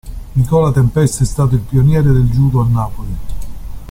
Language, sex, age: Italian, male, 60-69